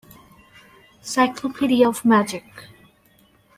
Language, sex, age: English, female, 19-29